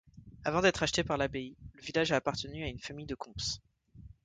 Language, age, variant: French, 30-39, Français de métropole